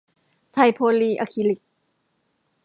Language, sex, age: Thai, female, 50-59